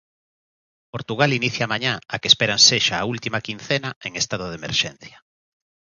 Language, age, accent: Galician, 40-49, Oriental (común en zona oriental)